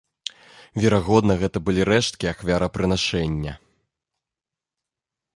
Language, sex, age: Belarusian, male, 30-39